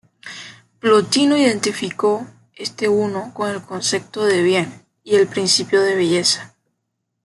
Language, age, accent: Spanish, 19-29, Caribe: Cuba, Venezuela, Puerto Rico, República Dominicana, Panamá, Colombia caribeña, México caribeño, Costa del golfo de México